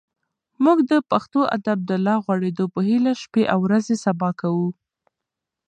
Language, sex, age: Pashto, female, under 19